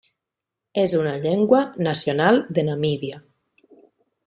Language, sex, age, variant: Catalan, female, 30-39, Nord-Occidental